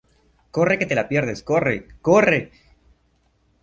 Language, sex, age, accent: Spanish, male, under 19, Andino-Pacífico: Colombia, Perú, Ecuador, oeste de Bolivia y Venezuela andina